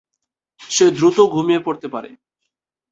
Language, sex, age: Bengali, male, 19-29